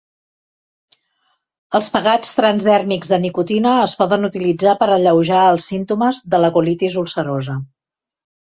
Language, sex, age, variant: Catalan, female, 50-59, Central